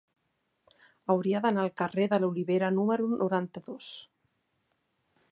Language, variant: Catalan, Central